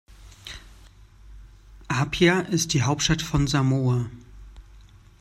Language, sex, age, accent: German, male, 30-39, Deutschland Deutsch